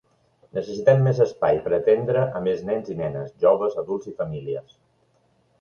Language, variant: Catalan, Balear